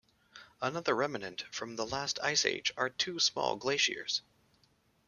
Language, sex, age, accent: English, male, 30-39, Canadian English